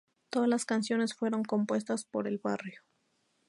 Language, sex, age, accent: Spanish, female, 30-39, México